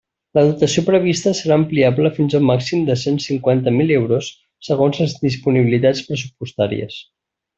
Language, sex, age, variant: Catalan, male, 30-39, Central